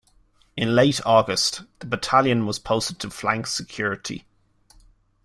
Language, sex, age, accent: English, male, 19-29, Irish English